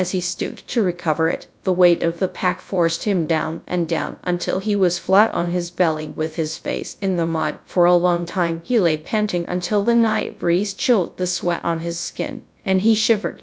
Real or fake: fake